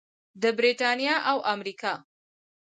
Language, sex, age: Pashto, female, 19-29